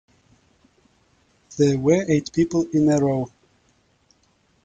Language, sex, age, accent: English, male, 40-49, United States English